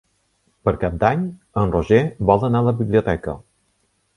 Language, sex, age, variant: Catalan, male, 50-59, Balear